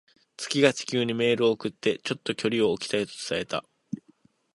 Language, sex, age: Japanese, male, 19-29